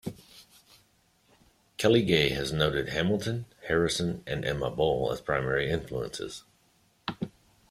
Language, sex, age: English, male, 50-59